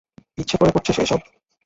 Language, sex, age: Bengali, male, 19-29